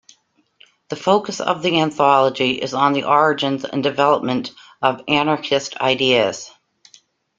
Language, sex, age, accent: English, female, 50-59, United States English